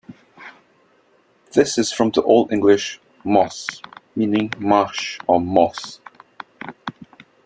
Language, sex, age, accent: English, male, 19-29, Singaporean English